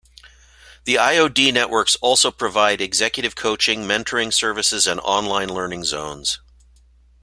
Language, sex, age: English, male, 50-59